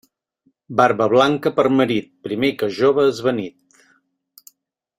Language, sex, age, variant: Catalan, male, 50-59, Central